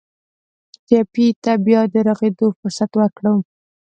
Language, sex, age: Pashto, female, under 19